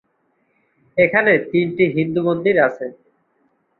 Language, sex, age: Bengali, male, 19-29